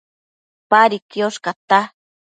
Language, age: Matsés, 30-39